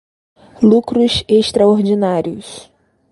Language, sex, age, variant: Portuguese, female, 30-39, Portuguese (Brasil)